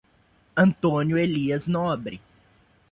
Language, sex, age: Portuguese, male, 19-29